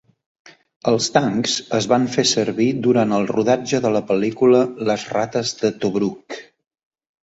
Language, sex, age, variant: Catalan, male, 40-49, Central